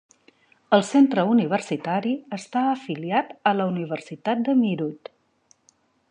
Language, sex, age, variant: Catalan, female, 50-59, Central